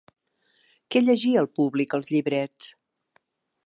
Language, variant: Catalan, Central